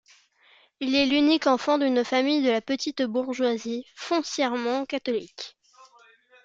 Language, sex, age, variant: French, female, under 19, Français de métropole